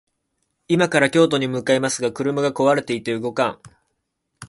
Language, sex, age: Japanese, male, 19-29